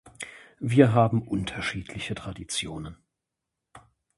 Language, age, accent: German, 40-49, Deutschland Deutsch